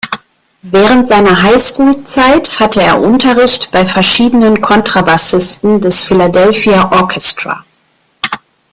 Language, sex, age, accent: German, female, 40-49, Deutschland Deutsch